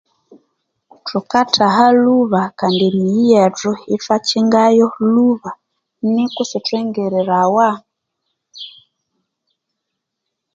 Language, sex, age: Konzo, female, 30-39